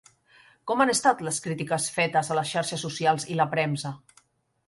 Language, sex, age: Catalan, female, 40-49